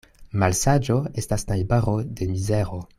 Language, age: Esperanto, 19-29